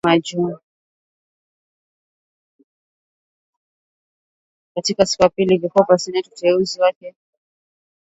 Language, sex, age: Swahili, female, 19-29